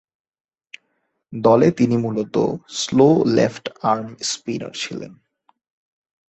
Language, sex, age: Bengali, male, 19-29